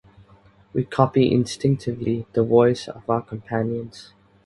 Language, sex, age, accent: English, male, 19-29, England English